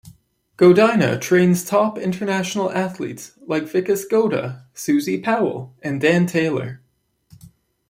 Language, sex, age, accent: English, male, 19-29, Canadian English